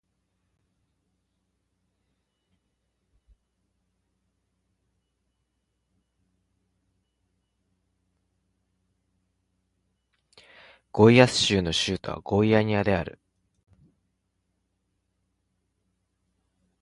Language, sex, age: Japanese, male, 40-49